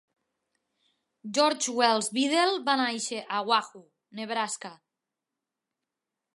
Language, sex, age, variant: Catalan, female, 19-29, Nord-Occidental